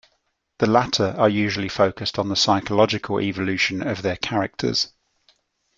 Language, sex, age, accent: English, male, 40-49, England English